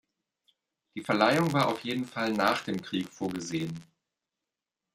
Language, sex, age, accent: German, male, 40-49, Deutschland Deutsch